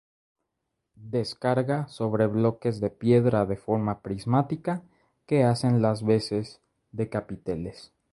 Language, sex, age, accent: Spanish, male, 19-29, México